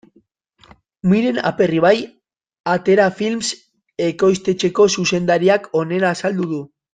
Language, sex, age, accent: Basque, male, 19-29, Mendebalekoa (Araba, Bizkaia, Gipuzkoako mendebaleko herri batzuk)